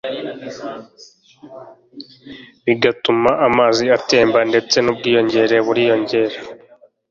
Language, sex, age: Kinyarwanda, male, 19-29